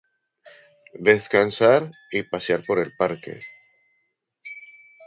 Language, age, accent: Spanish, under 19, Andino-Pacífico: Colombia, Perú, Ecuador, oeste de Bolivia y Venezuela andina